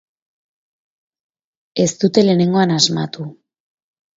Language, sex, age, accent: Basque, female, 19-29, Erdialdekoa edo Nafarra (Gipuzkoa, Nafarroa)